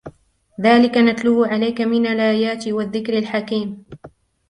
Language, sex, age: Arabic, female, 19-29